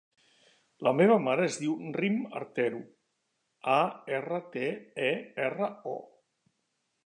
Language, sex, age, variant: Catalan, male, 60-69, Central